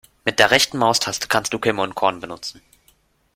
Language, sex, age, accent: German, male, under 19, Deutschland Deutsch